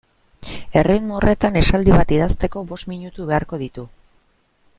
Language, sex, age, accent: Basque, female, 30-39, Mendebalekoa (Araba, Bizkaia, Gipuzkoako mendebaleko herri batzuk)